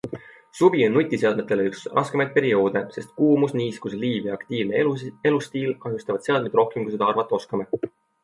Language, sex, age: Estonian, male, 19-29